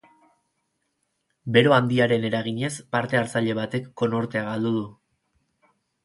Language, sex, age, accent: Basque, male, 30-39, Erdialdekoa edo Nafarra (Gipuzkoa, Nafarroa)